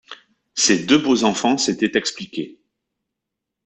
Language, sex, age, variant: French, male, 30-39, Français de métropole